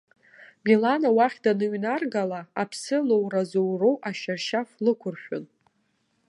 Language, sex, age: Abkhazian, female, 19-29